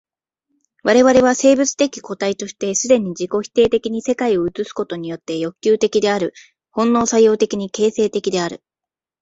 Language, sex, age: Japanese, female, 19-29